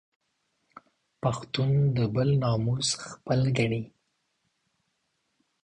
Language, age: Pashto, 30-39